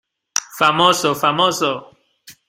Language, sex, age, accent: Spanish, male, 19-29, España: Norte peninsular (Asturias, Castilla y León, Cantabria, País Vasco, Navarra, Aragón, La Rioja, Guadalajara, Cuenca)